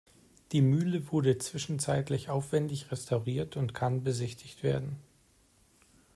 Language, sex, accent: German, male, Deutschland Deutsch